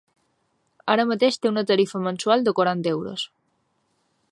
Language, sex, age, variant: Catalan, female, 19-29, Balear